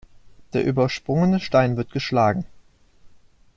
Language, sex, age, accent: German, male, 19-29, Deutschland Deutsch